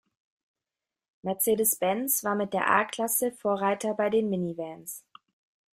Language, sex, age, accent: German, female, 19-29, Deutschland Deutsch